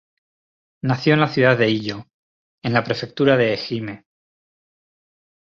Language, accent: Spanish, España: Norte peninsular (Asturias, Castilla y León, Cantabria, País Vasco, Navarra, Aragón, La Rioja, Guadalajara, Cuenca)